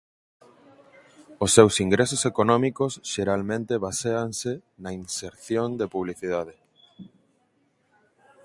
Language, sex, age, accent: Galician, male, 19-29, Central (gheada)